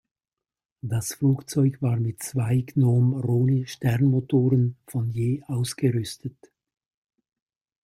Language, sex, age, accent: German, male, 70-79, Schweizerdeutsch